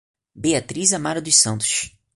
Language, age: Portuguese, under 19